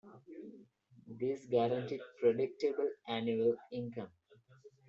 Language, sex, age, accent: English, male, 19-29, India and South Asia (India, Pakistan, Sri Lanka)